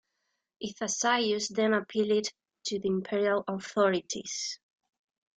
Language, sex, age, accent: English, female, 19-29, England English